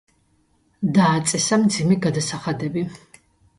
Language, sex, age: Georgian, female, 50-59